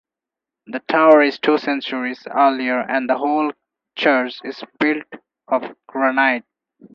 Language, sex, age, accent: English, male, 19-29, India and South Asia (India, Pakistan, Sri Lanka)